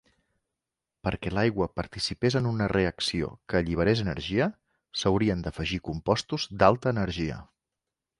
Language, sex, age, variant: Catalan, male, 40-49, Central